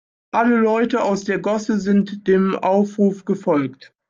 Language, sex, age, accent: German, male, 40-49, Deutschland Deutsch